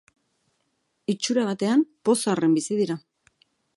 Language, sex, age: Basque, female, 40-49